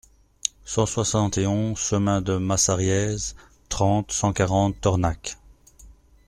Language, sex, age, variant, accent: French, male, 40-49, Français d'Europe, Français de Belgique